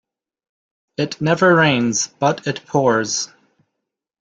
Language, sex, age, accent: English, male, 19-29, Canadian English